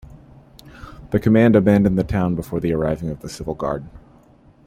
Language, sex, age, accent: English, male, 19-29, United States English